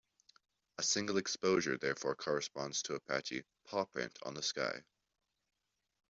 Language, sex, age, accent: English, male, under 19, Canadian English